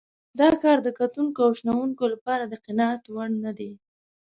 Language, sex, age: Pashto, female, 19-29